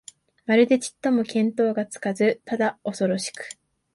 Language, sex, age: Japanese, female, 19-29